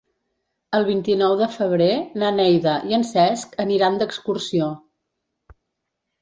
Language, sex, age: Catalan, female, 50-59